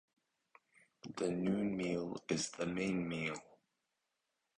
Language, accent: English, United States English